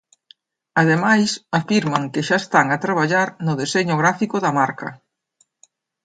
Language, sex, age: Galician, female, 60-69